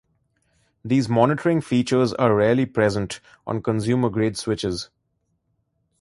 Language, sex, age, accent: English, male, 30-39, India and South Asia (India, Pakistan, Sri Lanka)